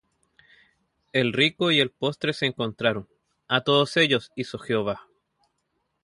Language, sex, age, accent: Spanish, male, 19-29, Chileno: Chile, Cuyo